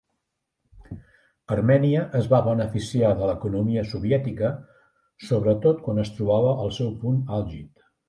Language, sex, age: Catalan, male, 60-69